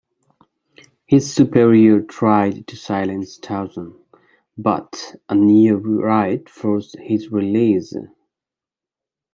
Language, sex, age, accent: English, male, 30-39, United States English